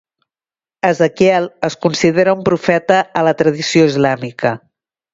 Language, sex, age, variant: Catalan, female, 50-59, Septentrional